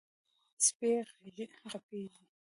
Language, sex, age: Pashto, female, 19-29